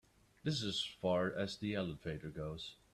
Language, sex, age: English, male, 19-29